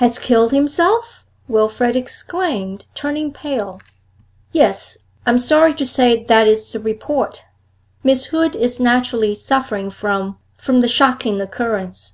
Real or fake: real